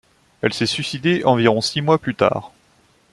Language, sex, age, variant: French, male, 19-29, Français de métropole